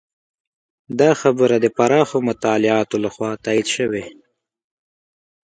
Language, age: Pashto, 19-29